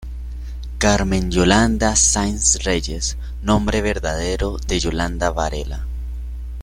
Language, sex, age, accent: Spanish, male, 19-29, Andino-Pacífico: Colombia, Perú, Ecuador, oeste de Bolivia y Venezuela andina